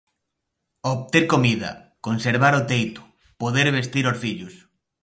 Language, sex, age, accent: Galician, male, 30-39, Oriental (común en zona oriental)